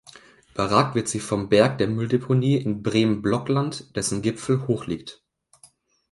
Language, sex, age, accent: German, male, under 19, Deutschland Deutsch